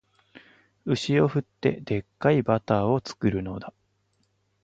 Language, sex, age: Japanese, male, 30-39